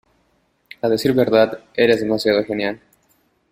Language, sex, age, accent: Spanish, male, 19-29, Andino-Pacífico: Colombia, Perú, Ecuador, oeste de Bolivia y Venezuela andina